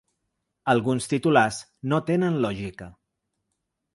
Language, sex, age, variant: Catalan, male, 40-49, Balear